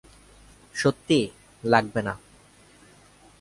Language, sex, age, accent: Bengali, male, 19-29, শুদ্ধ